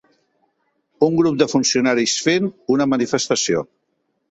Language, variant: Catalan, Central